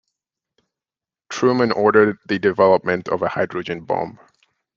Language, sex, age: English, male, 30-39